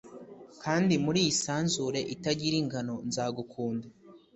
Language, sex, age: Kinyarwanda, male, under 19